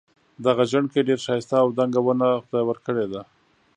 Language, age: Pashto, 40-49